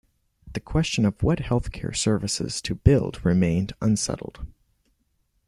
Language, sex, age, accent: English, male, under 19, Canadian English